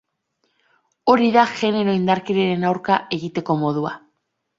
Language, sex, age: Basque, female, 19-29